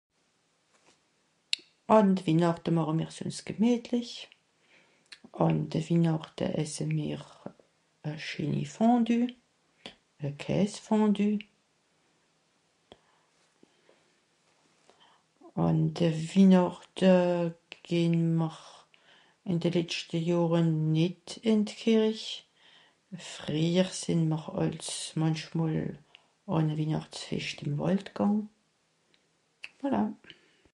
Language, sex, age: Swiss German, female, 60-69